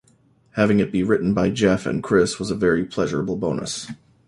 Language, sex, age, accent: English, male, 30-39, United States English